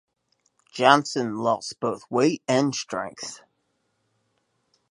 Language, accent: English, United States English